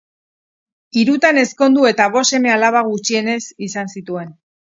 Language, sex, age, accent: Basque, female, 40-49, Erdialdekoa edo Nafarra (Gipuzkoa, Nafarroa)